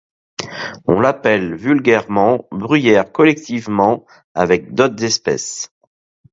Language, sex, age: French, male, 40-49